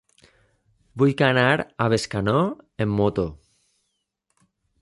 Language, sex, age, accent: Catalan, male, 40-49, valencià